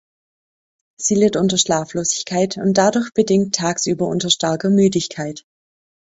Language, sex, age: German, female, 30-39